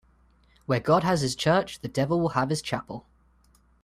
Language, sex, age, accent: English, male, 19-29, England English